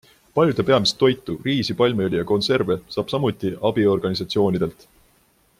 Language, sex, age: Estonian, male, 19-29